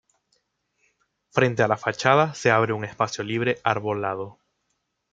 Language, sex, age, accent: Spanish, male, 19-29, Caribe: Cuba, Venezuela, Puerto Rico, República Dominicana, Panamá, Colombia caribeña, México caribeño, Costa del golfo de México